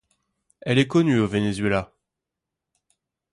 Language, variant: French, Français de métropole